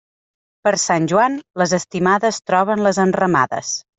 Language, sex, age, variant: Catalan, female, 30-39, Central